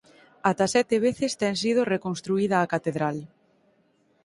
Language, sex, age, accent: Galician, female, 19-29, Oriental (común en zona oriental)